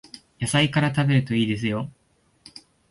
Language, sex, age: Japanese, male, 19-29